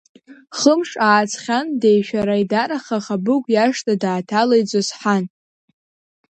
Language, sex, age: Abkhazian, female, 40-49